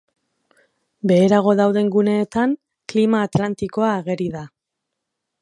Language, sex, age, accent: Basque, female, 40-49, Erdialdekoa edo Nafarra (Gipuzkoa, Nafarroa)